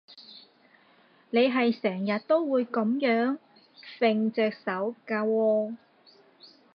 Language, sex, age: Cantonese, female, 40-49